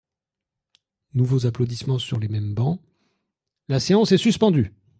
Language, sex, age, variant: French, male, 30-39, Français de métropole